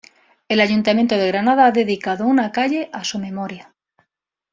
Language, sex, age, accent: Spanish, female, 40-49, España: Sur peninsular (Andalucia, Extremadura, Murcia)